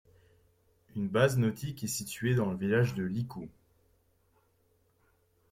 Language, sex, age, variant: French, male, 19-29, Français de métropole